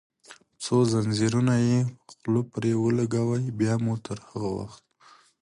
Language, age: Pashto, 30-39